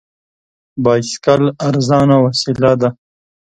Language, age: Pashto, 19-29